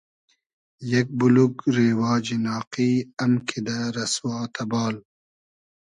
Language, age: Hazaragi, 30-39